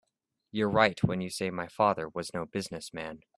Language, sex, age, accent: English, male, 19-29, United States English